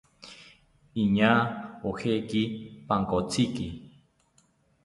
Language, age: South Ucayali Ashéninka, 40-49